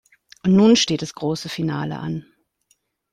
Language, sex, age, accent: German, female, 40-49, Deutschland Deutsch